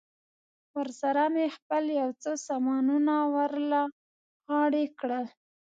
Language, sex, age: Pashto, female, 30-39